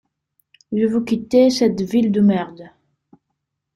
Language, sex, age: French, female, 30-39